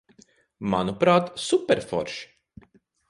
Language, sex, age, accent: Latvian, male, 30-39, Rigas